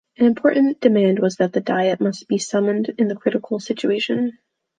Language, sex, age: English, female, 19-29